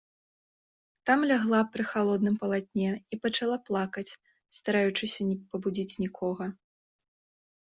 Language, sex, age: Belarusian, female, 19-29